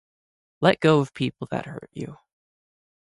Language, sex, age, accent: English, male, 19-29, United States English